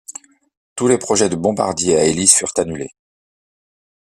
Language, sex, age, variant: French, male, 40-49, Français de métropole